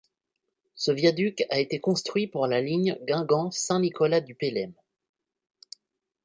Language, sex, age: French, male, 19-29